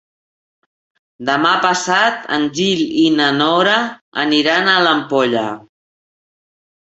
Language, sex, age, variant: Catalan, female, 50-59, Central